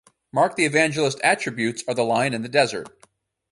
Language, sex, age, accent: English, male, 30-39, United States English